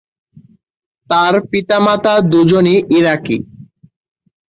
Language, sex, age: Bengali, male, 19-29